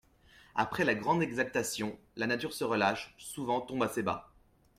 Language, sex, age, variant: French, male, 19-29, Français de métropole